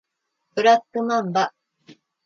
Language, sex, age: Japanese, female, 40-49